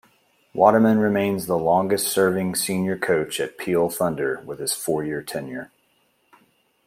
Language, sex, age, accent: English, male, 40-49, United States English